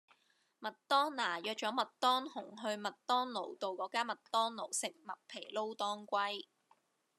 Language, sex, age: Cantonese, female, 30-39